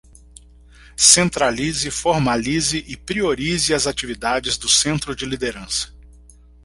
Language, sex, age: Portuguese, male, 40-49